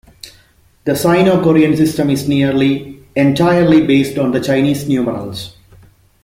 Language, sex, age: English, male, 19-29